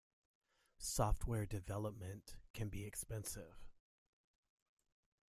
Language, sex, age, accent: English, male, 40-49, United States English